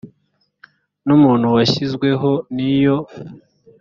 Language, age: Kinyarwanda, 19-29